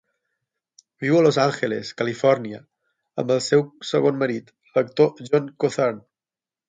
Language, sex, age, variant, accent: Catalan, male, 30-39, Balear, menorquí